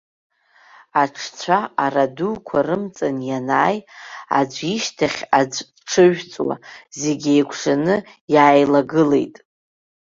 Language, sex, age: Abkhazian, female, 40-49